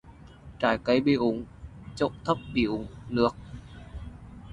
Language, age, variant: Vietnamese, 19-29, Hà Nội